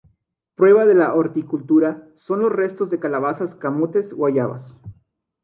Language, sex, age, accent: Spanish, male, 19-29, México